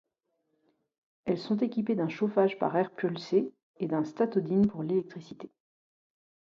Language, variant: French, Français de métropole